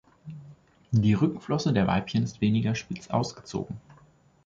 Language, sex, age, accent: German, male, 19-29, Deutschland Deutsch